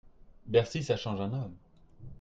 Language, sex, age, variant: French, male, 30-39, Français de métropole